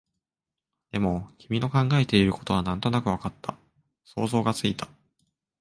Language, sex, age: Japanese, male, 19-29